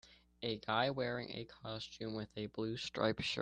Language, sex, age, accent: English, male, 19-29, United States English